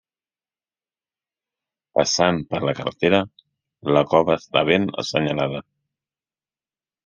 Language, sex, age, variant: Catalan, male, 30-39, Central